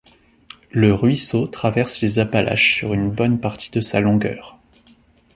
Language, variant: French, Français de métropole